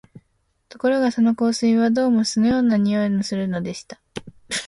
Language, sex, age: Japanese, female, under 19